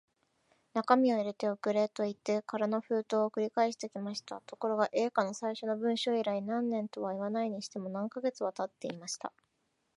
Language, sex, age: Japanese, female, under 19